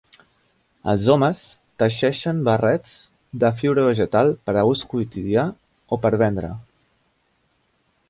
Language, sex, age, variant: Catalan, male, 19-29, Central